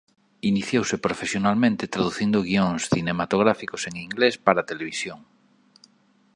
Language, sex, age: Galician, male, 40-49